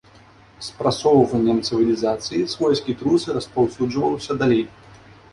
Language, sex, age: Belarusian, male, 19-29